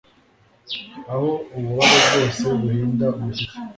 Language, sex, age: Kinyarwanda, male, 19-29